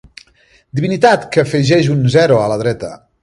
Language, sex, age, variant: Catalan, male, 40-49, Central